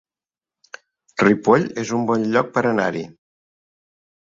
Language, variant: Catalan, Central